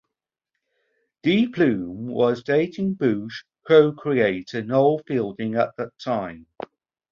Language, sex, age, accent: English, male, 40-49, England English